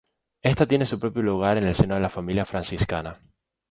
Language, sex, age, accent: Spanish, male, 19-29, España: Islas Canarias